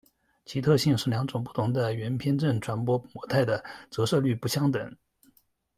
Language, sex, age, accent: Chinese, male, 19-29, 出生地：江苏省